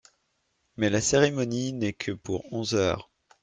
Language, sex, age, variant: French, male, 30-39, Français de métropole